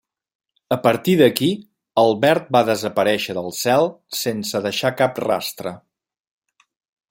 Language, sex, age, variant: Catalan, male, 50-59, Central